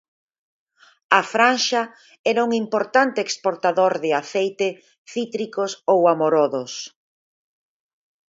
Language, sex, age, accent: Galician, female, 50-59, Normativo (estándar)